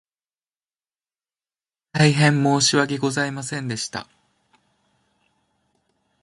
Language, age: Japanese, 19-29